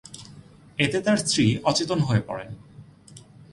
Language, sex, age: Bengali, male, 30-39